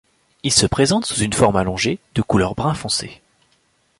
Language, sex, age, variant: French, male, 19-29, Français de métropole